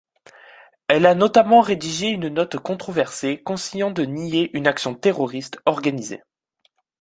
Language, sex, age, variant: French, male, 19-29, Français de métropole